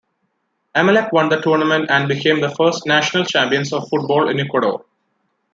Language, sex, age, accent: English, male, 19-29, India and South Asia (India, Pakistan, Sri Lanka)